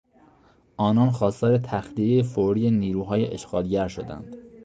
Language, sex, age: Persian, male, 19-29